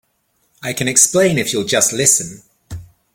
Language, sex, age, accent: English, male, 40-49, England English